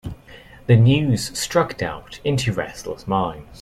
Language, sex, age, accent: English, male, under 19, England English